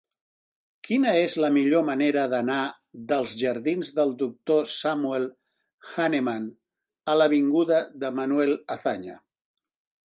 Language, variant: Catalan, Central